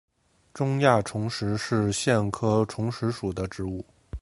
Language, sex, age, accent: Chinese, male, 19-29, 出生地：北京市